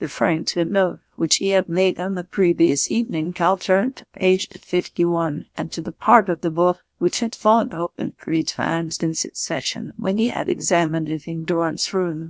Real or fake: fake